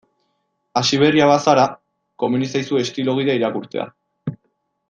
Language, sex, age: Basque, male, 19-29